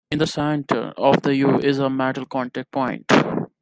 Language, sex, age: English, male, 19-29